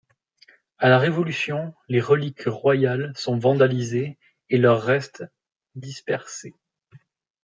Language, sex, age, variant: French, male, 19-29, Français de métropole